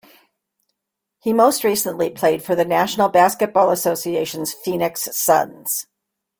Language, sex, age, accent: English, female, 70-79, United States English